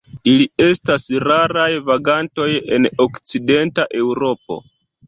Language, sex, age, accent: Esperanto, male, 30-39, Internacia